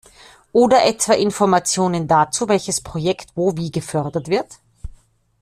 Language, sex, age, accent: German, female, 50-59, Österreichisches Deutsch